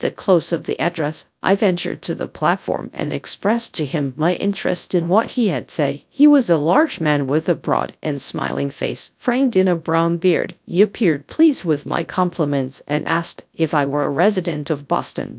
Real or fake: fake